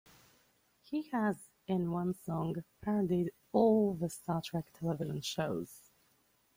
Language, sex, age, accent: English, male, under 19, Australian English